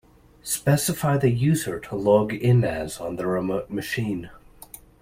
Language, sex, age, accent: English, male, 19-29, United States English